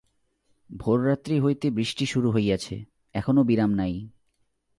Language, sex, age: Bengali, male, 19-29